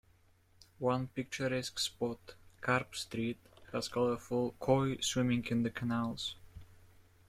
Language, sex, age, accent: English, male, under 19, England English